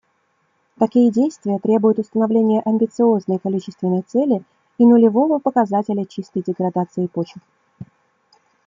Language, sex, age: Russian, female, 30-39